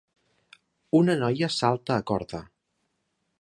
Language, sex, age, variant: Catalan, female, 40-49, Central